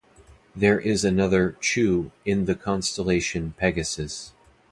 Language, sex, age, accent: English, male, 30-39, United States English